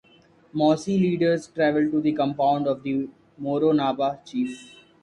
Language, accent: English, India and South Asia (India, Pakistan, Sri Lanka)